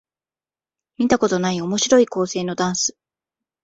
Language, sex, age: Japanese, female, 19-29